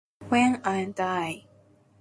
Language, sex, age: English, female, 19-29